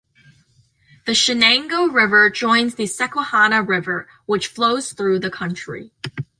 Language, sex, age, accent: English, female, under 19, United States English